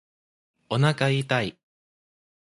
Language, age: Japanese, under 19